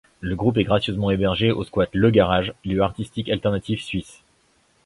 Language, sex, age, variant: French, male, 30-39, Français de métropole